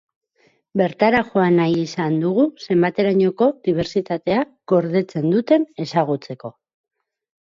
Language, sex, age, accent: Basque, female, 40-49, Mendebalekoa (Araba, Bizkaia, Gipuzkoako mendebaleko herri batzuk)